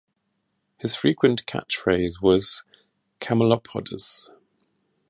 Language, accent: English, England English